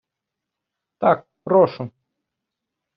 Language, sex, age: Ukrainian, male, 19-29